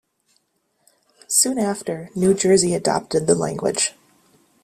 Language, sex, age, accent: English, female, 30-39, United States English